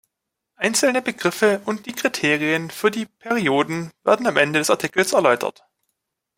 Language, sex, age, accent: German, male, 19-29, Deutschland Deutsch